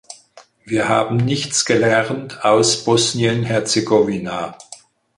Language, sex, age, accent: German, male, 60-69, Deutschland Deutsch